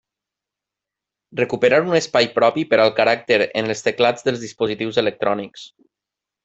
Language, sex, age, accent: Catalan, male, 30-39, valencià